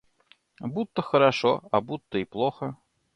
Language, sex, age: Russian, male, 30-39